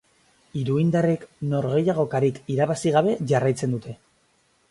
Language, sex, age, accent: Basque, male, under 19, Mendebalekoa (Araba, Bizkaia, Gipuzkoako mendebaleko herri batzuk)